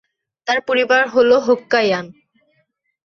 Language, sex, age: Bengali, female, 19-29